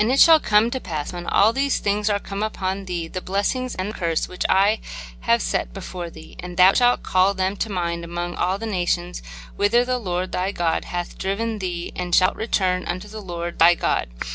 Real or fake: real